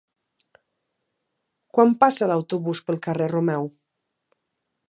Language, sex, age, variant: Catalan, female, 40-49, Nord-Occidental